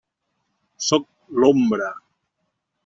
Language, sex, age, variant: Catalan, male, 50-59, Central